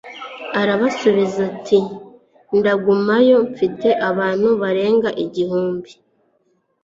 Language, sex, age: Kinyarwanda, female, 19-29